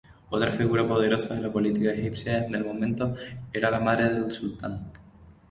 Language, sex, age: Spanish, male, 19-29